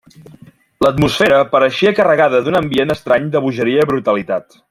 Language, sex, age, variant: Catalan, male, 30-39, Central